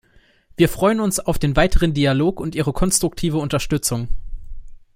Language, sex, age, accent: German, male, 19-29, Deutschland Deutsch